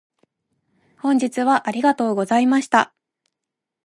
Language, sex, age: Japanese, female, 19-29